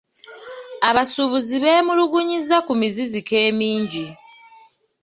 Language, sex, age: Ganda, female, 19-29